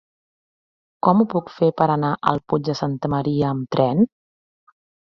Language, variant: Catalan, Central